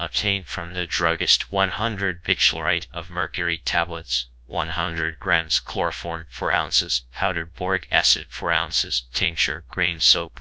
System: TTS, GradTTS